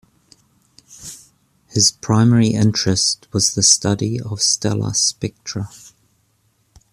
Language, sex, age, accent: English, male, 50-59, New Zealand English